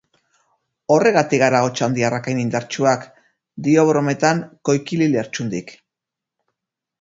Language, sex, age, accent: Basque, female, 50-59, Erdialdekoa edo Nafarra (Gipuzkoa, Nafarroa)